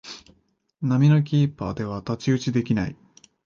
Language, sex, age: Japanese, male, 19-29